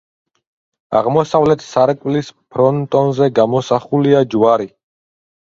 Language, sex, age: Georgian, male, 30-39